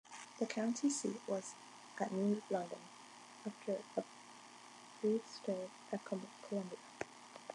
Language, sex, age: English, female, under 19